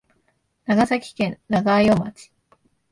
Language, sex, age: Japanese, female, 19-29